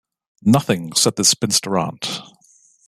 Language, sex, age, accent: English, male, 30-39, England English